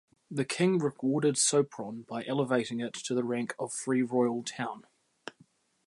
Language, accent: English, New Zealand English